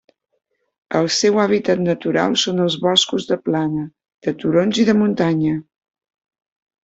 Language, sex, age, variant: Catalan, female, 50-59, Central